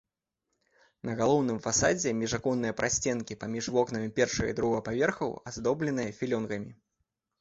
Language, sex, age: Belarusian, male, 30-39